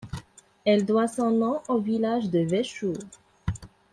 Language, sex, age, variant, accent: French, female, 19-29, Français du nord de l'Afrique, Français du Maroc